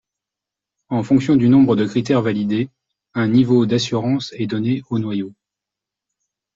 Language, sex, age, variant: French, male, 40-49, Français de métropole